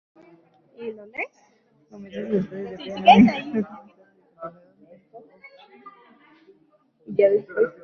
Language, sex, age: Spanish, female, 19-29